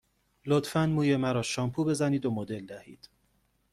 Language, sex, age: Persian, male, 19-29